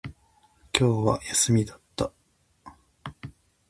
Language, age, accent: Japanese, 19-29, 標準語